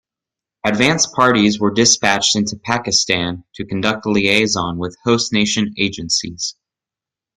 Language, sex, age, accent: English, male, 19-29, United States English